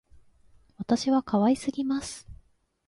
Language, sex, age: Japanese, female, 19-29